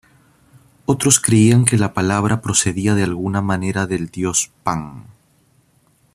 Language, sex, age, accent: Spanish, male, 30-39, Andino-Pacífico: Colombia, Perú, Ecuador, oeste de Bolivia y Venezuela andina